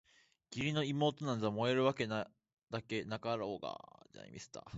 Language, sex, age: Japanese, male, under 19